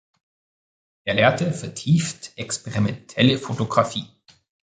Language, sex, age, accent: German, male, 30-39, Österreichisches Deutsch